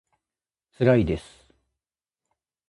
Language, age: Japanese, 30-39